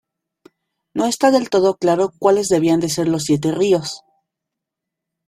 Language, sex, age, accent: Spanish, female, 19-29, México